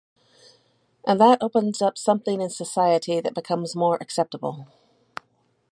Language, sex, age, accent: English, female, 60-69, United States English